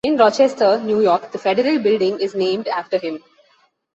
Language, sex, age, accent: English, female, 19-29, India and South Asia (India, Pakistan, Sri Lanka)